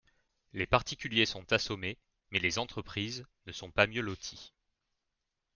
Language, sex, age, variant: French, male, 40-49, Français de métropole